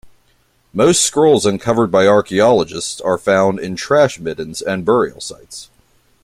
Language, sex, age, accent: English, male, 30-39, United States English